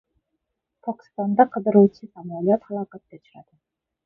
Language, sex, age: Uzbek, female, 30-39